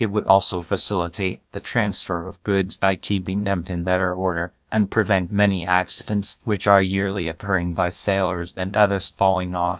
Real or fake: fake